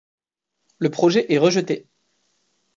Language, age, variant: French, 19-29, Français de métropole